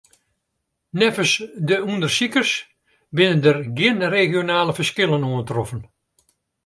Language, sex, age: Western Frisian, male, 70-79